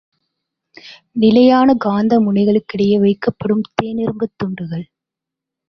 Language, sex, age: Tamil, female, 30-39